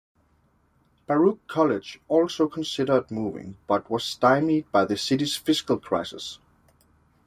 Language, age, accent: English, 19-29, England English